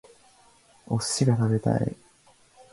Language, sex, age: Japanese, male, under 19